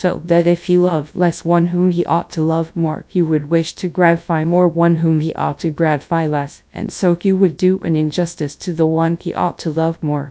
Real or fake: fake